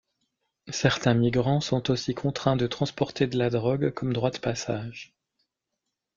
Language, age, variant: French, 40-49, Français de métropole